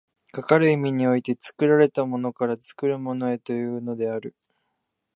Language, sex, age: Japanese, male, under 19